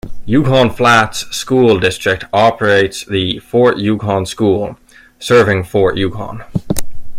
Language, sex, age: English, male, 19-29